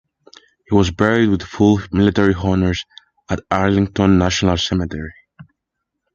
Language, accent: English, United States English